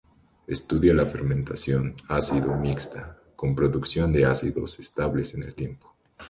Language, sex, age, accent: Spanish, male, 19-29, Andino-Pacífico: Colombia, Perú, Ecuador, oeste de Bolivia y Venezuela andina